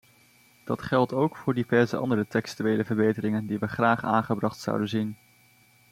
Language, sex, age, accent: Dutch, male, 19-29, Nederlands Nederlands